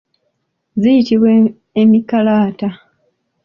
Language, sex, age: Ganda, female, 19-29